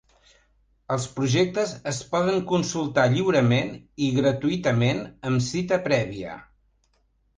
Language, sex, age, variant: Catalan, male, 70-79, Central